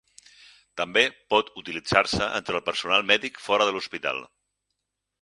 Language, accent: Catalan, Barcelona